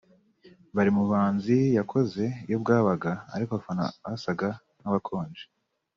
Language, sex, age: Kinyarwanda, male, 19-29